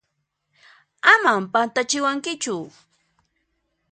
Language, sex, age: Puno Quechua, female, 30-39